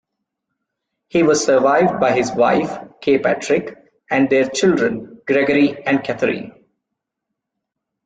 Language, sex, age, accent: English, male, 19-29, India and South Asia (India, Pakistan, Sri Lanka)